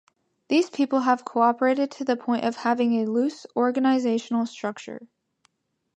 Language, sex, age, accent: English, female, under 19, United States English